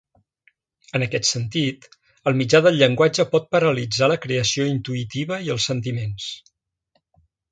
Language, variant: Catalan, Central